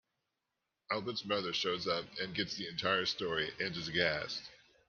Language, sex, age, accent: English, male, 30-39, United States English